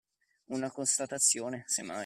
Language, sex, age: Italian, male, 19-29